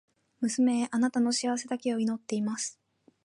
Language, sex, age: Japanese, female, 19-29